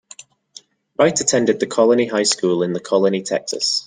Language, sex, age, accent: English, male, 19-29, England English